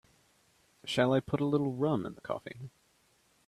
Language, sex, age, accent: English, male, under 19, United States English